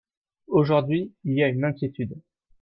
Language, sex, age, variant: French, male, 19-29, Français de métropole